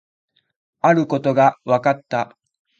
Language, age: Japanese, 19-29